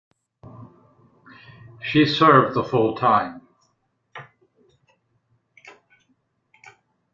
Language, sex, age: English, male, 70-79